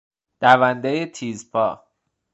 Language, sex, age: Persian, male, 19-29